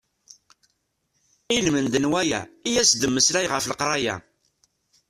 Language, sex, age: Kabyle, male, 60-69